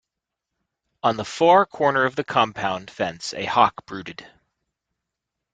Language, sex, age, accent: English, male, 40-49, United States English